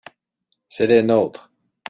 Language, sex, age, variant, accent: French, male, 40-49, Français d'Amérique du Nord, Français du Canada